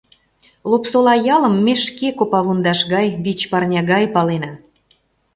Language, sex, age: Mari, female, 40-49